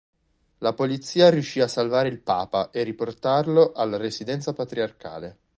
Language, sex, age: Italian, male, 19-29